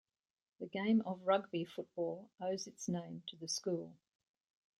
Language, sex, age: English, female, 60-69